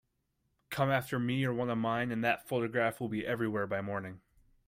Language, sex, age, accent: English, male, 19-29, United States English